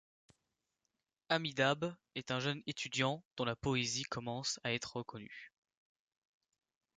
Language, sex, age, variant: French, male, 19-29, Français de métropole